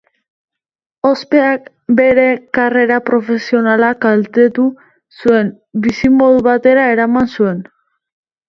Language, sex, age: Basque, female, 19-29